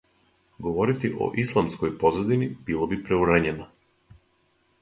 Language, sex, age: Serbian, male, 50-59